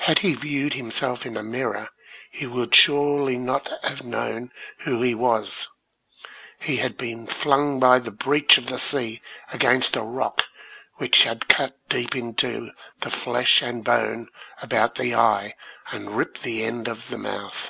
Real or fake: real